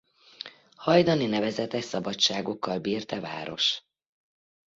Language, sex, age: Hungarian, female, 40-49